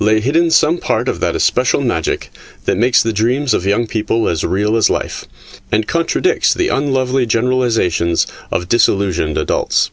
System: none